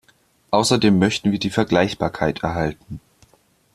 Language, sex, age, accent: German, male, under 19, Deutschland Deutsch